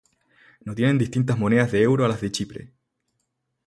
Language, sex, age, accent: Spanish, male, 19-29, Chileno: Chile, Cuyo